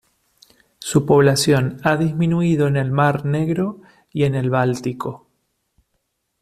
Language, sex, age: Spanish, male, 30-39